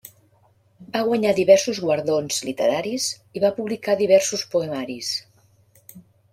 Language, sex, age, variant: Catalan, female, 50-59, Central